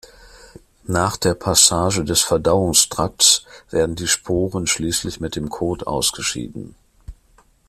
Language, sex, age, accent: German, male, 50-59, Deutschland Deutsch